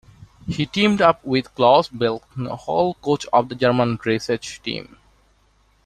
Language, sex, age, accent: English, male, 19-29, India and South Asia (India, Pakistan, Sri Lanka)